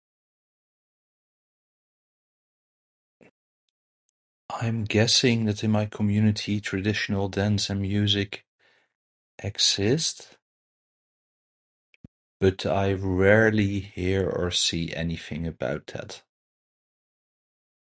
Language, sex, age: English, male, 30-39